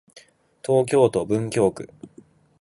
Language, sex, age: Japanese, male, 19-29